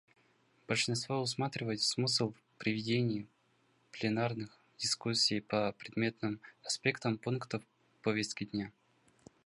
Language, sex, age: Russian, male, under 19